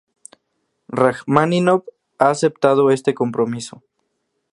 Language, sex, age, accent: Spanish, male, 19-29, México